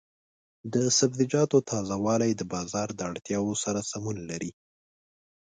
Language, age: Pashto, 19-29